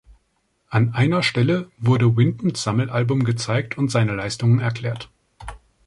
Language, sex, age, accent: German, male, 19-29, Deutschland Deutsch